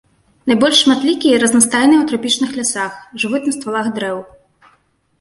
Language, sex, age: Belarusian, female, 30-39